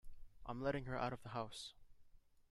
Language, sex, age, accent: English, male, 19-29, United States English